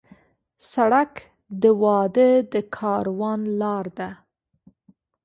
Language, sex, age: Pashto, female, 40-49